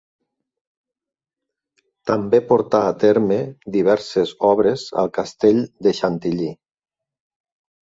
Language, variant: Catalan, Nord-Occidental